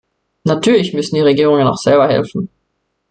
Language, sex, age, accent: German, female, 19-29, Österreichisches Deutsch